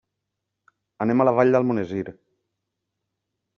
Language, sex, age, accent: Catalan, male, 40-49, valencià